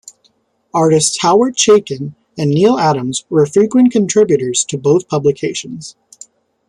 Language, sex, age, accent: English, male, 19-29, United States English